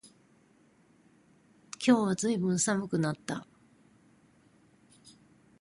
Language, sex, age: Japanese, female, 50-59